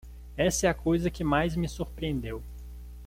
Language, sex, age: Portuguese, male, 30-39